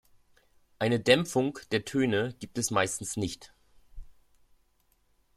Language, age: German, 30-39